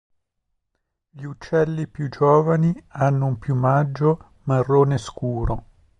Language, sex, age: Italian, male, 40-49